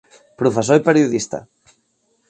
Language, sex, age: Catalan, male, 30-39